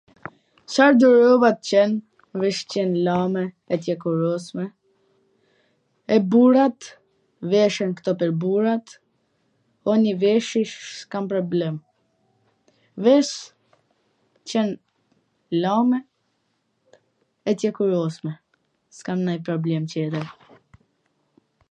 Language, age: Gheg Albanian, under 19